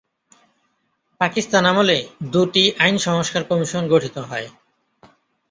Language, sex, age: Bengali, male, 30-39